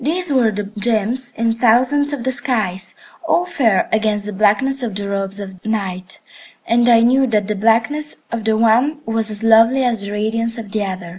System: none